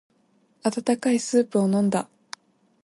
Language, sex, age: Japanese, female, 19-29